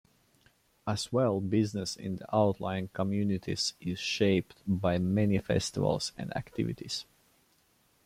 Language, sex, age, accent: English, male, 19-29, England English